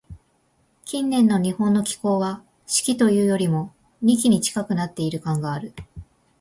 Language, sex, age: Japanese, female, 19-29